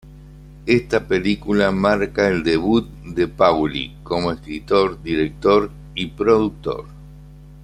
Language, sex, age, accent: Spanish, male, 60-69, Rioplatense: Argentina, Uruguay, este de Bolivia, Paraguay